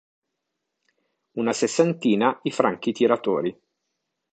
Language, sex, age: Italian, male, 40-49